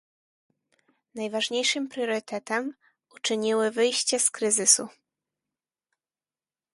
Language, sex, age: Polish, female, 19-29